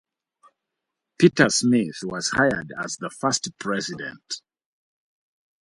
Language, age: English, 40-49